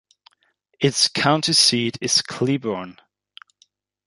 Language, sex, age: English, male, under 19